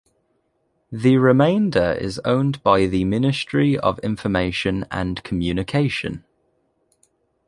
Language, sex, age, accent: English, male, 19-29, England English